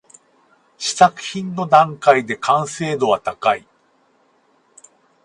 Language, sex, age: Japanese, male, 40-49